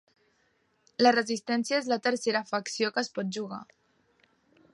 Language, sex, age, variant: Catalan, female, 19-29, Central